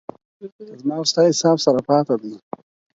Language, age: Pashto, under 19